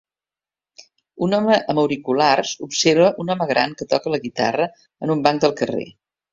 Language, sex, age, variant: Catalan, female, 50-59, Central